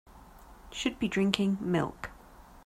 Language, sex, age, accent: English, female, 40-49, England English